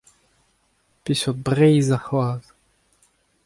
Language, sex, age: Breton, male, 19-29